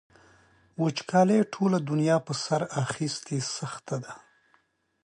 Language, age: Pashto, 30-39